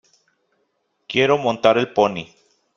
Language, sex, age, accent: Spanish, male, 30-39, México